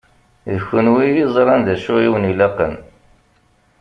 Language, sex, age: Kabyle, male, 40-49